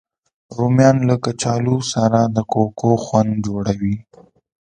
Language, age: Pashto, 19-29